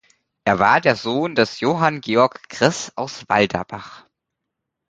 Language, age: German, 19-29